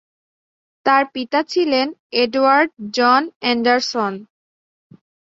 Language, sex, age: Bengali, female, 19-29